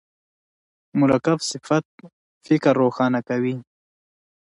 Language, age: Pashto, 19-29